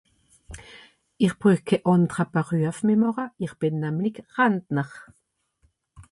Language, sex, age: Swiss German, female, 60-69